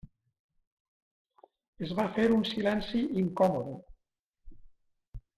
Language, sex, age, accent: Catalan, male, 50-59, valencià